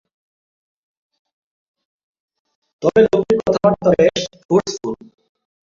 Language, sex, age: Bengali, male, 19-29